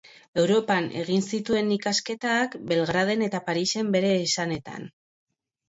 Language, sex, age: Basque, female, 40-49